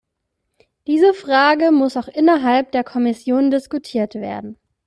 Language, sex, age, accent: German, female, 30-39, Deutschland Deutsch